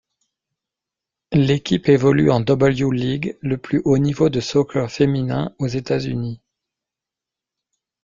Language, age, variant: French, 40-49, Français de métropole